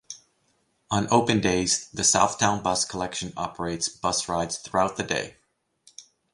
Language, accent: English, United States English